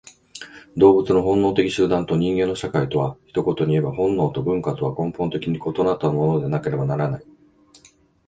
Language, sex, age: Japanese, male, 50-59